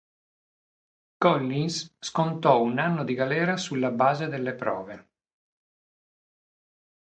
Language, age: Italian, 50-59